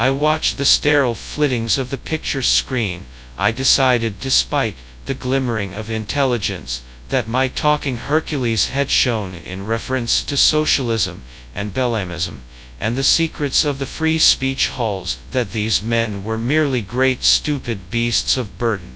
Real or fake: fake